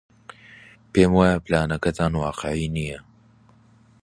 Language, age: Central Kurdish, 19-29